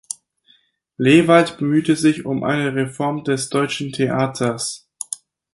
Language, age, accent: German, 19-29, Deutschland Deutsch